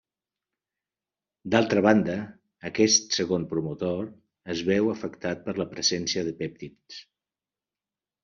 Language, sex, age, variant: Catalan, male, 60-69, Central